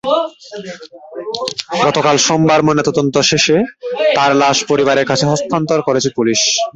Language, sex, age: Bengali, male, 19-29